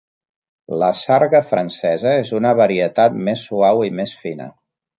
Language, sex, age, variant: Catalan, male, 40-49, Central